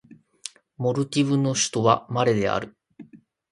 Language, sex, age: Japanese, male, 30-39